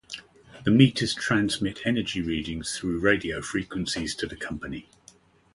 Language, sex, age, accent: English, male, 60-69, England English